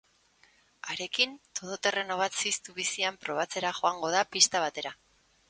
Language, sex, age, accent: Basque, female, 40-49, Erdialdekoa edo Nafarra (Gipuzkoa, Nafarroa)